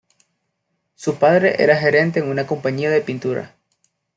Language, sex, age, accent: Spanish, male, 19-29, Caribe: Cuba, Venezuela, Puerto Rico, República Dominicana, Panamá, Colombia caribeña, México caribeño, Costa del golfo de México